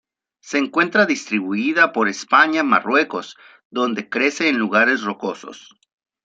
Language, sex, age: Spanish, male, 30-39